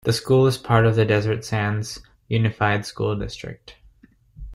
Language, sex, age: English, male, 19-29